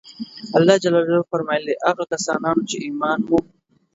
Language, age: Pashto, 19-29